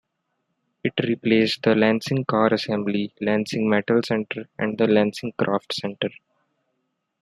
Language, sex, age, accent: English, male, 19-29, India and South Asia (India, Pakistan, Sri Lanka)